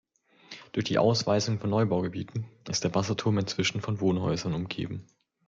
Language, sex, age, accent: German, male, 19-29, Deutschland Deutsch